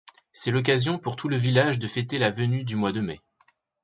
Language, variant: French, Français de métropole